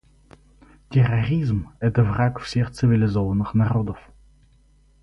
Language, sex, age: Russian, male, 19-29